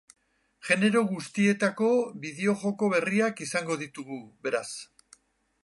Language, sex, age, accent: Basque, male, 60-69, Erdialdekoa edo Nafarra (Gipuzkoa, Nafarroa)